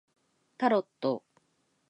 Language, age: Japanese, 50-59